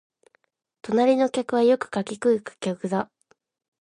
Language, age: Japanese, 19-29